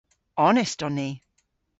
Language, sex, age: Cornish, female, 40-49